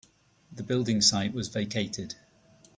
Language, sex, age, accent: English, male, 30-39, England English